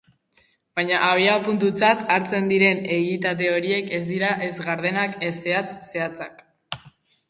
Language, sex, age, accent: Basque, female, 90+, Erdialdekoa edo Nafarra (Gipuzkoa, Nafarroa)